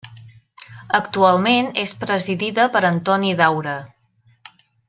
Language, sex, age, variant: Catalan, female, 30-39, Central